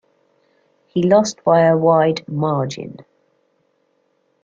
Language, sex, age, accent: English, female, 40-49, England English